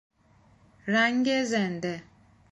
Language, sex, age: Persian, female, 19-29